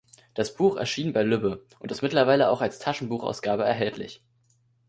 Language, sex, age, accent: German, male, 19-29, Deutschland Deutsch